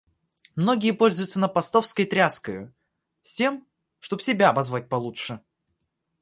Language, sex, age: Russian, male, under 19